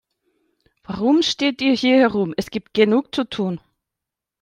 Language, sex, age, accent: German, male, 40-49, Deutschland Deutsch